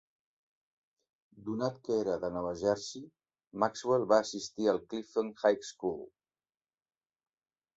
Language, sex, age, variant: Catalan, male, 40-49, Central